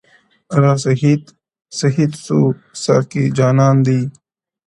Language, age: Pashto, under 19